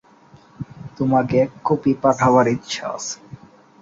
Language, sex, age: Bengali, male, 19-29